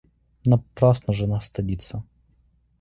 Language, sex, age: Russian, male, 30-39